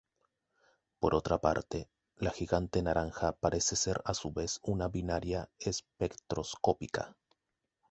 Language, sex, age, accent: Spanish, male, 19-29, Chileno: Chile, Cuyo